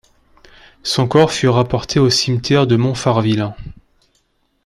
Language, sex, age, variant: French, male, 30-39, Français de métropole